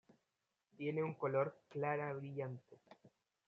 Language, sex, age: Spanish, male, 19-29